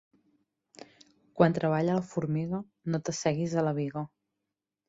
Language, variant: Catalan, Nord-Occidental